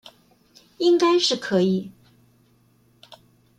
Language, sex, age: Chinese, female, 60-69